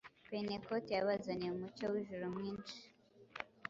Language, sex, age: Kinyarwanda, female, 19-29